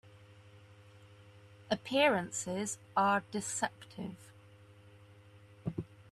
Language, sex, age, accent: English, female, 30-39, England English